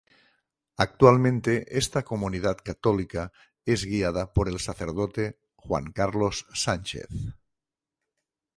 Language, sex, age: Spanish, male, 60-69